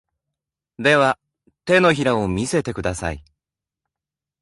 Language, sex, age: Japanese, male, 30-39